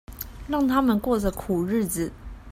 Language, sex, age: Chinese, female, 30-39